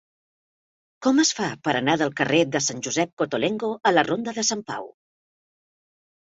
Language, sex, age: Catalan, female, 50-59